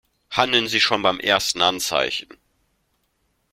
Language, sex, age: German, male, 19-29